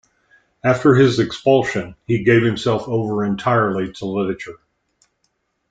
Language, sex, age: English, male, 60-69